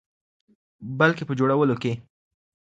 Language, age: Pashto, under 19